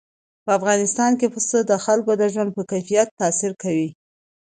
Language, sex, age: Pashto, female, 19-29